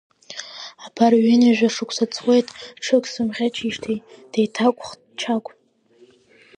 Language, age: Abkhazian, under 19